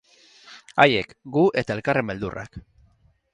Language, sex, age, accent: Basque, male, 30-39, Erdialdekoa edo Nafarra (Gipuzkoa, Nafarroa)